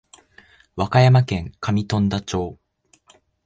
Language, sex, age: Japanese, male, under 19